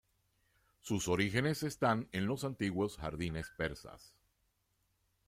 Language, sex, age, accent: Spanish, male, 60-69, Caribe: Cuba, Venezuela, Puerto Rico, República Dominicana, Panamá, Colombia caribeña, México caribeño, Costa del golfo de México